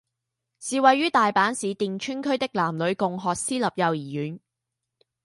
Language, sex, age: Chinese, female, 19-29